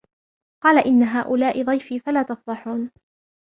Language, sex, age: Arabic, female, 19-29